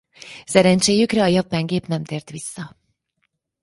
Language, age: Hungarian, 50-59